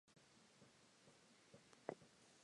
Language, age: English, 19-29